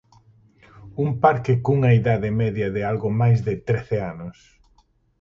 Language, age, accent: Galician, 40-49, Oriental (común en zona oriental)